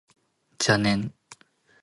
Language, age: Japanese, 19-29